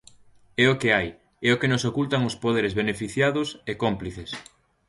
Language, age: Galician, 19-29